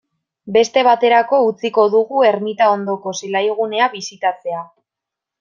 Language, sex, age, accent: Basque, female, 19-29, Mendebalekoa (Araba, Bizkaia, Gipuzkoako mendebaleko herri batzuk)